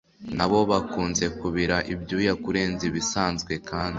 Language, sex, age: Kinyarwanda, male, under 19